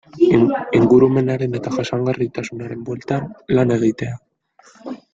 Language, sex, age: Basque, male, 19-29